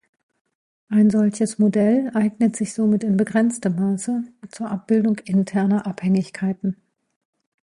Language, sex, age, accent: German, female, 50-59, Deutschland Deutsch